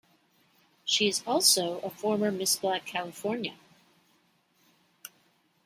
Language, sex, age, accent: English, female, 50-59, United States English